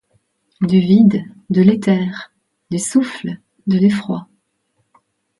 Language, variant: French, Français de métropole